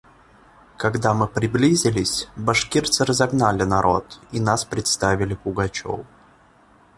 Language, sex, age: Russian, male, 19-29